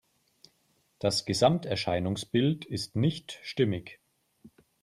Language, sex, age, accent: German, male, 40-49, Deutschland Deutsch